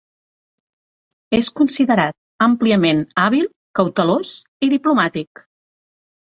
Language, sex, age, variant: Catalan, female, 40-49, Central